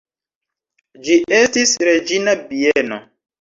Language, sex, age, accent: Esperanto, male, 19-29, Internacia